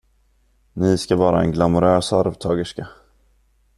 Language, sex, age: Swedish, male, 30-39